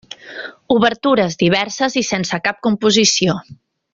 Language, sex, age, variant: Catalan, female, 40-49, Nord-Occidental